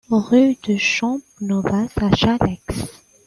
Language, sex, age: French, female, 19-29